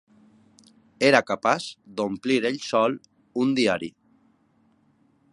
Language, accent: Catalan, valencià